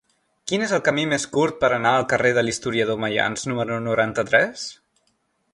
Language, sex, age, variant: Catalan, male, 19-29, Central